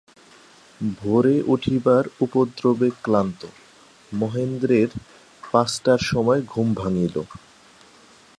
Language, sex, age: Bengali, male, 19-29